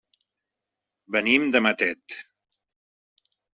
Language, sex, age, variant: Catalan, male, 50-59, Central